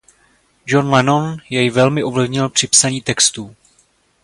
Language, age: Czech, 30-39